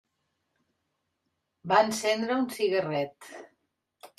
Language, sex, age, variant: Catalan, female, 50-59, Central